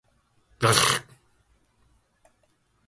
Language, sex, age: Japanese, male, 19-29